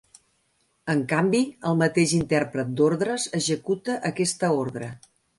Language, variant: Catalan, Central